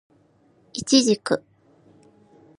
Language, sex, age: Japanese, female, 19-29